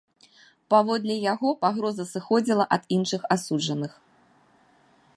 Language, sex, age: Belarusian, female, 40-49